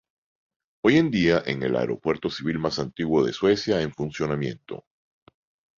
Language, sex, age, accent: Spanish, male, 60-69, Caribe: Cuba, Venezuela, Puerto Rico, República Dominicana, Panamá, Colombia caribeña, México caribeño, Costa del golfo de México